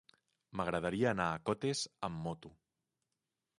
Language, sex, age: Catalan, male, 40-49